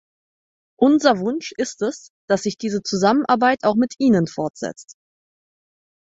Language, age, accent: German, 19-29, Deutschland Deutsch